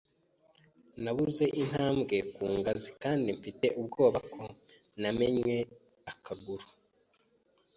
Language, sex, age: Kinyarwanda, male, 19-29